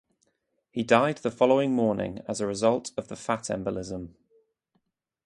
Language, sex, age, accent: English, male, 19-29, England English